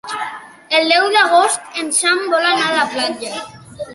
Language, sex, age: Catalan, male, under 19